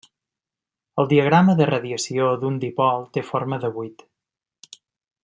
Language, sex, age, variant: Catalan, male, 30-39, Central